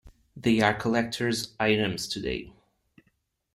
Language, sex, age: English, male, 30-39